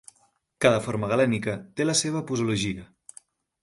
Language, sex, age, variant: Catalan, male, 30-39, Central